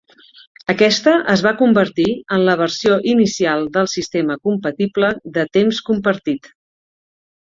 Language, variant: Catalan, Central